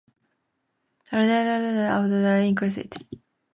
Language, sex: English, female